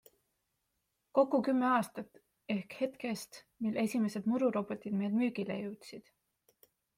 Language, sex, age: Estonian, female, 19-29